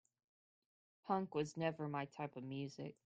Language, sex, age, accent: English, female, 19-29, United States English